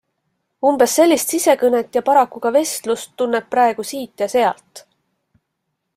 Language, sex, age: Estonian, female, 40-49